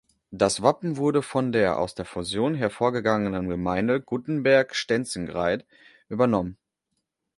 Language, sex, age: German, male, 19-29